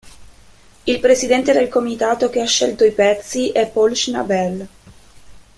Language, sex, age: Italian, female, 19-29